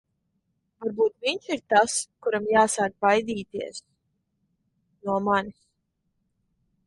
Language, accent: Latvian, Rigas